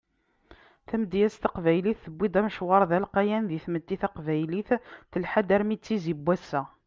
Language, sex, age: Kabyle, female, 19-29